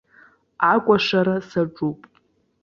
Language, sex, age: Abkhazian, female, 19-29